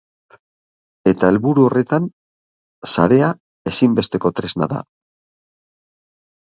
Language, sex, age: Basque, male, 60-69